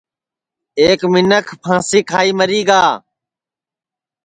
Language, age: Sansi, 19-29